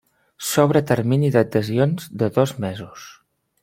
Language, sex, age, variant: Catalan, male, 30-39, Central